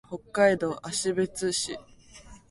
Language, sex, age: Japanese, female, under 19